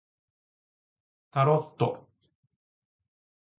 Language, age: Japanese, 40-49